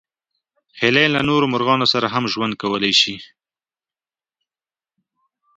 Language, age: Pashto, 30-39